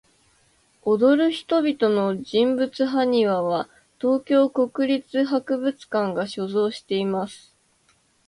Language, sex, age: Japanese, female, 19-29